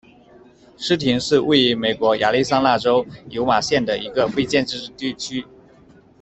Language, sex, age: Chinese, male, 30-39